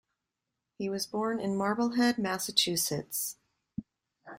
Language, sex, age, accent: English, female, 40-49, United States English